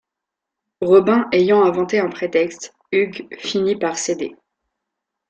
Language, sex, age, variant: French, female, 19-29, Français de métropole